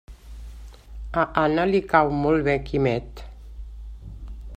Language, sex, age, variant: Catalan, female, 60-69, Central